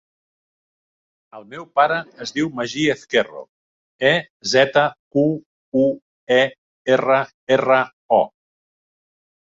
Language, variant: Catalan, Central